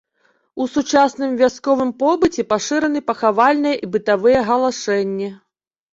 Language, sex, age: Belarusian, female, 40-49